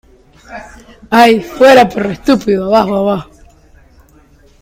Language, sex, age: Spanish, female, 19-29